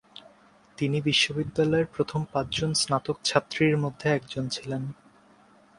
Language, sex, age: Bengali, male, 19-29